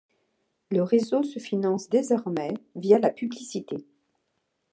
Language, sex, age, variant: French, female, 50-59, Français de métropole